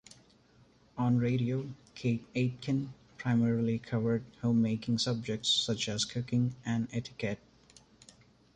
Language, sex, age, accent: English, male, 19-29, India and South Asia (India, Pakistan, Sri Lanka)